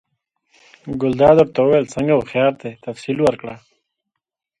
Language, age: Pashto, 30-39